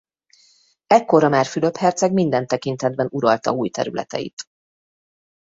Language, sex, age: Hungarian, female, 30-39